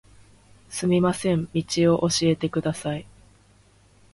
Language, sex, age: Japanese, female, 19-29